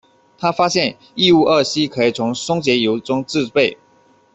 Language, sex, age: Chinese, male, 30-39